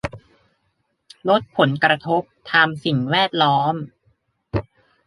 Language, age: Thai, 19-29